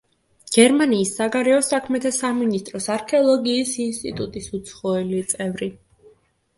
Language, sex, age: Georgian, female, under 19